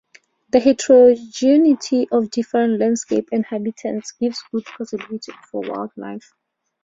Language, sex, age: English, female, 30-39